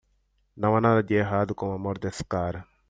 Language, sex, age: Portuguese, male, 30-39